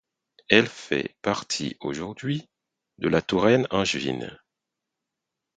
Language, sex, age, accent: French, male, 30-39, Français d’Haïti